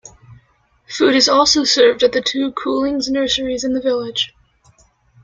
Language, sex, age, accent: English, female, 19-29, United States English